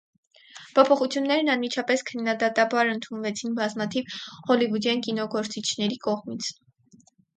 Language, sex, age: Armenian, female, under 19